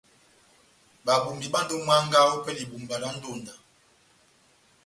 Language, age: Batanga, 50-59